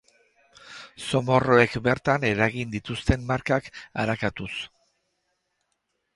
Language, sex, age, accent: Basque, male, 60-69, Erdialdekoa edo Nafarra (Gipuzkoa, Nafarroa)